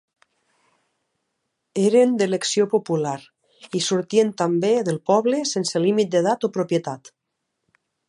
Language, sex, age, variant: Catalan, female, 40-49, Nord-Occidental